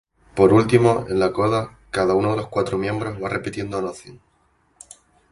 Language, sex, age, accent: Spanish, male, 19-29, España: Islas Canarias